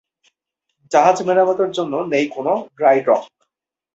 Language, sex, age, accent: Bengali, male, 19-29, Bangladeshi